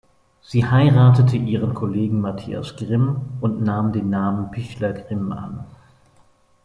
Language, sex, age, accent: German, male, 40-49, Deutschland Deutsch